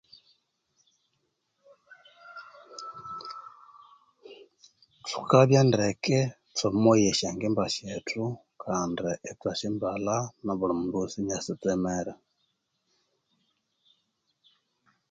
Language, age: Konzo, 40-49